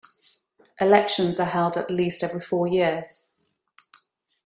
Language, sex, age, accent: English, female, 40-49, England English